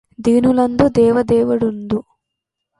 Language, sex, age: Telugu, female, 19-29